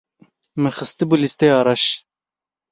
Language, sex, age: Kurdish, male, 19-29